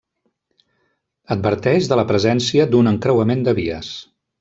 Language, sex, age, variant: Catalan, male, 50-59, Central